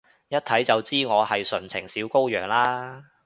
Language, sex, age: Cantonese, male, 19-29